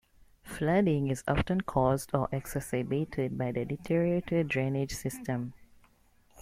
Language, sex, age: English, female, 19-29